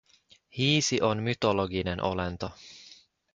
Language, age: Finnish, 19-29